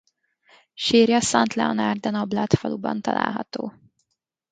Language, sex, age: Hungarian, female, 19-29